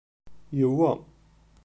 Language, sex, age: Kabyle, male, 30-39